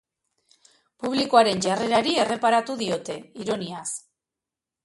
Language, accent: Basque, Mendebalekoa (Araba, Bizkaia, Gipuzkoako mendebaleko herri batzuk)